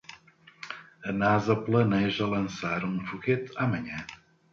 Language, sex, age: Portuguese, male, 50-59